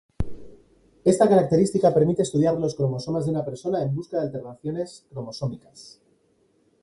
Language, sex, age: Spanish, male, 40-49